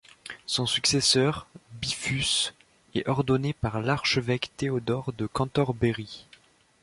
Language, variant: French, Français de métropole